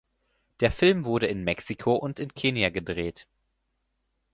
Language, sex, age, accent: German, male, 19-29, Deutschland Deutsch